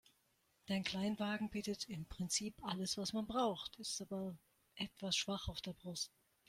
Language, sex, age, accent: German, female, 50-59, Deutschland Deutsch